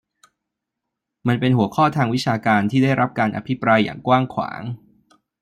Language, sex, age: Thai, male, 19-29